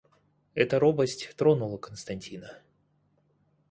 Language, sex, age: Russian, male, 30-39